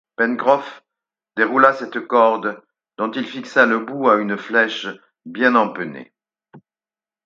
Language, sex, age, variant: French, male, 60-69, Français de métropole